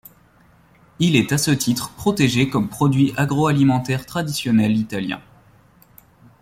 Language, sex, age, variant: French, male, 19-29, Français de métropole